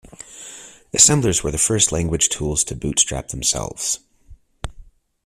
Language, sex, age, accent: English, male, 30-39, United States English